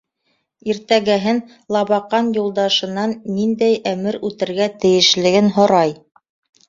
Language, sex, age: Bashkir, female, 30-39